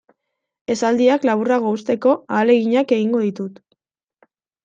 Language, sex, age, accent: Basque, female, 19-29, Mendebalekoa (Araba, Bizkaia, Gipuzkoako mendebaleko herri batzuk)